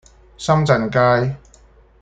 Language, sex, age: Cantonese, male, 19-29